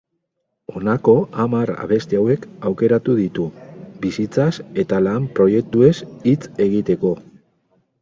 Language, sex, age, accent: Basque, male, 50-59, Mendebalekoa (Araba, Bizkaia, Gipuzkoako mendebaleko herri batzuk)